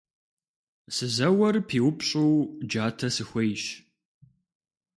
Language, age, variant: Kabardian, 19-29, Адыгэбзэ (Къэбэрдей, Кирил, псоми зэдай)